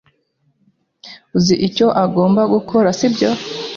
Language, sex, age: Kinyarwanda, female, 30-39